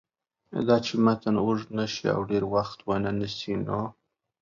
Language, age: Pashto, 30-39